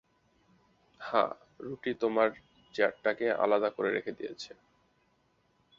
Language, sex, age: Bengali, male, 19-29